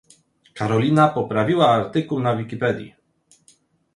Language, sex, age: Polish, male, 30-39